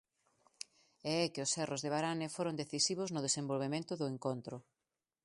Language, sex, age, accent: Galician, female, 40-49, Normativo (estándar)